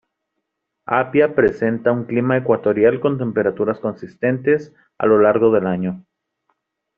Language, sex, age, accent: Spanish, male, 19-29, México